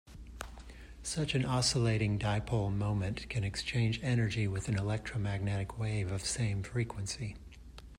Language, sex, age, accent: English, male, 50-59, United States English